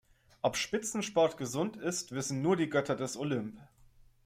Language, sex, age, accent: German, male, 30-39, Deutschland Deutsch